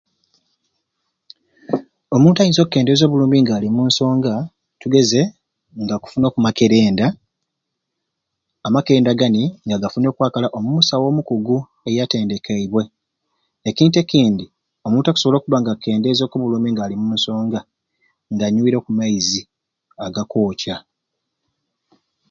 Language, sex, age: Ruuli, male, 30-39